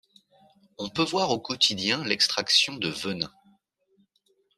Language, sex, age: French, male, 40-49